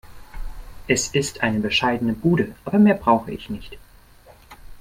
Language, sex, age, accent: German, male, 19-29, Deutschland Deutsch